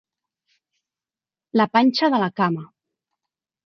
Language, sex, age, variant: Catalan, female, 40-49, Central